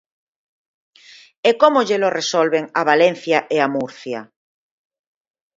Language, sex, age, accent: Galician, female, 50-59, Normativo (estándar)